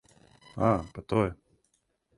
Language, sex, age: Serbian, male, 30-39